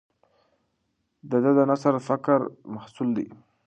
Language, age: Pashto, under 19